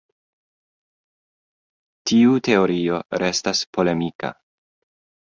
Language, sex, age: Esperanto, male, 19-29